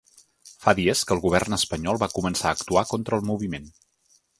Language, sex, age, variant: Catalan, male, 30-39, Nord-Occidental